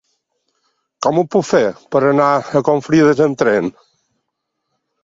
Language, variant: Catalan, Balear